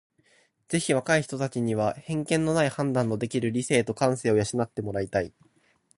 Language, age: Japanese, under 19